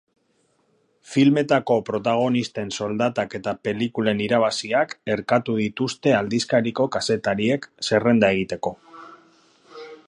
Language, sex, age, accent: Basque, male, 30-39, Mendebalekoa (Araba, Bizkaia, Gipuzkoako mendebaleko herri batzuk)